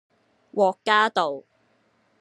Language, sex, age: Cantonese, female, 19-29